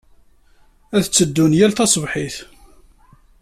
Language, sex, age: Kabyle, male, 40-49